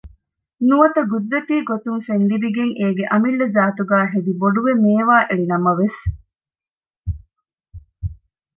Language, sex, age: Divehi, female, 30-39